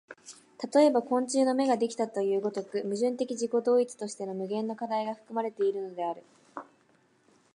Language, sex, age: Japanese, female, 19-29